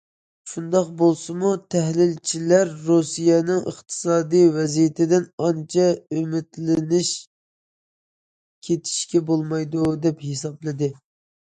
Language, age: Uyghur, 19-29